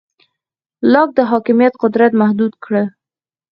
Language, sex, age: Pashto, female, 19-29